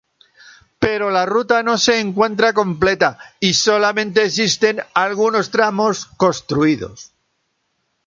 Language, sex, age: Spanish, female, 70-79